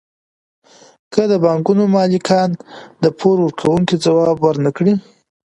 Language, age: Pashto, 19-29